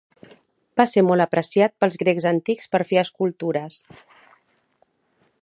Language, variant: Catalan, Central